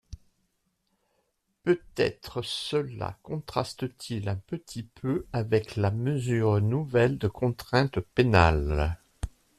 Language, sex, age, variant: French, male, 50-59, Français de métropole